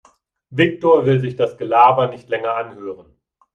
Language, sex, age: German, male, 40-49